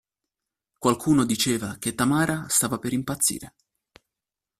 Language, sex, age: Italian, male, 19-29